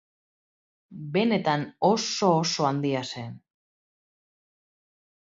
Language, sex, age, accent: Basque, female, 30-39, Mendebalekoa (Araba, Bizkaia, Gipuzkoako mendebaleko herri batzuk)